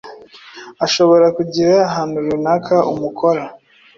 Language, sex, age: Kinyarwanda, male, 19-29